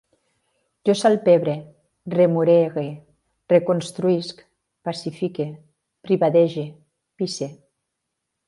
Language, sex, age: Catalan, female, 50-59